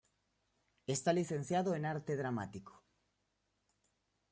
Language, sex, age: Spanish, male, 19-29